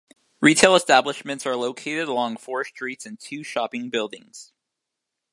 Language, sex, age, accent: English, male, 19-29, United States English